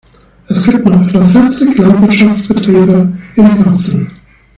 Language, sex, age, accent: German, male, 40-49, Deutschland Deutsch